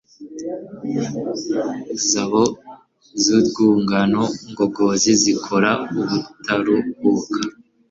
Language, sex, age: Kinyarwanda, male, 19-29